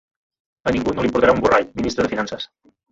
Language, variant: Catalan, Central